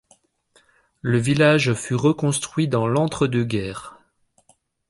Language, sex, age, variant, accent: French, male, 30-39, Français d'Europe, Français de Belgique